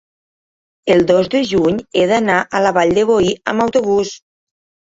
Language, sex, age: Catalan, female, 40-49